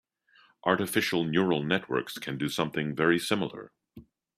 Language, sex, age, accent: English, male, 50-59, United States English